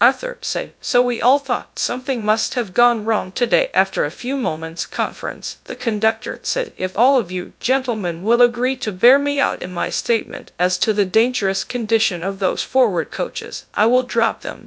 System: TTS, GradTTS